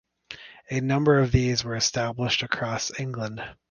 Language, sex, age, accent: English, male, 30-39, United States English